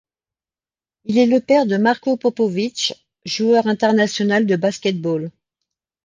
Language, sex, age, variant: French, female, 50-59, Français de métropole